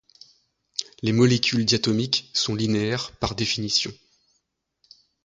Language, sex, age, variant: French, male, 40-49, Français de métropole